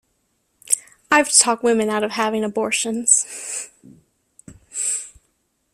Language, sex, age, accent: English, female, under 19, United States English